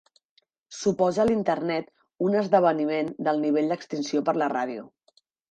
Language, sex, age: Catalan, female, 30-39